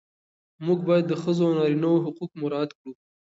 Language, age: Pashto, 19-29